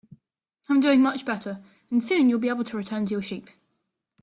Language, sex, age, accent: English, female, under 19, England English